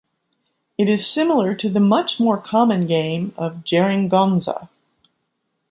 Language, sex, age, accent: English, female, 60-69, United States English